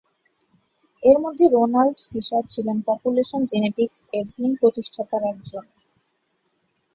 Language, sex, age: Bengali, female, 19-29